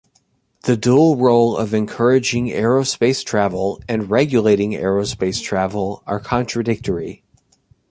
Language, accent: English, United States English